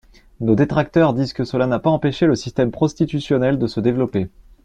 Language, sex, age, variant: French, male, 19-29, Français de métropole